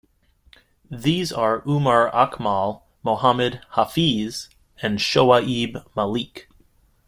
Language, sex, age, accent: English, male, 19-29, United States English